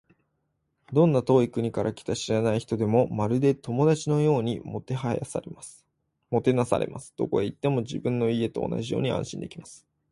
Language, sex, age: Japanese, male, 19-29